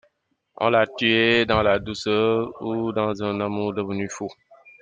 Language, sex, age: French, male, 19-29